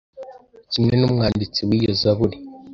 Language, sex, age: Kinyarwanda, male, under 19